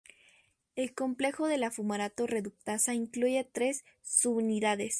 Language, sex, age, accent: Spanish, female, under 19, México